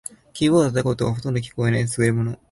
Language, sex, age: Japanese, male, 19-29